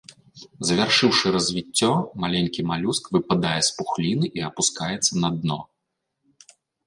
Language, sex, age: Belarusian, male, 30-39